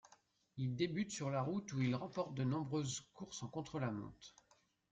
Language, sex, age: French, male, 40-49